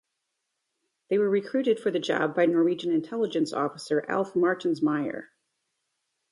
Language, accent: English, United States English